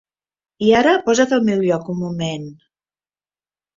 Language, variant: Catalan, Central